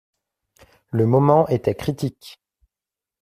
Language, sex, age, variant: French, male, 19-29, Français de métropole